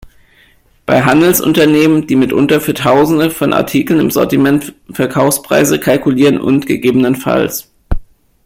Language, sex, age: German, male, 30-39